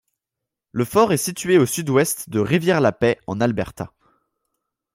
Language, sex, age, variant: French, male, under 19, Français de métropole